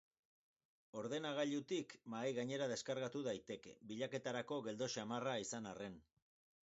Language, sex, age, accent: Basque, male, 60-69, Mendebalekoa (Araba, Bizkaia, Gipuzkoako mendebaleko herri batzuk)